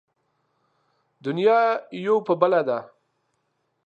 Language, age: Pashto, 40-49